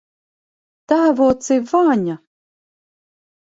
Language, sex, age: Latvian, female, 40-49